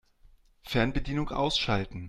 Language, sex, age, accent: German, male, 40-49, Deutschland Deutsch